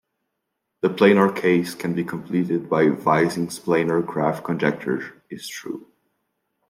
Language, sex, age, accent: English, male, 19-29, United States English